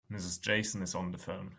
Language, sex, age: English, male, 19-29